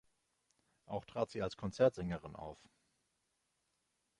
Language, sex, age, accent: German, male, 40-49, Deutschland Deutsch